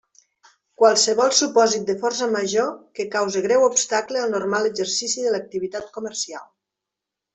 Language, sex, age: Catalan, female, 50-59